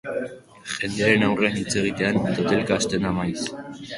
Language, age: Basque, under 19